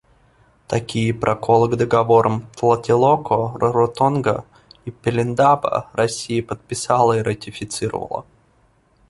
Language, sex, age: Russian, male, 19-29